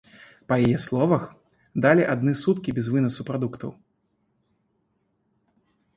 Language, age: Belarusian, 19-29